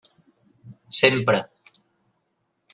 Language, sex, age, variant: Catalan, male, 40-49, Central